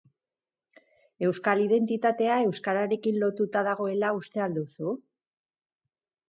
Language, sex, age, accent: Basque, female, 50-59, Mendebalekoa (Araba, Bizkaia, Gipuzkoako mendebaleko herri batzuk)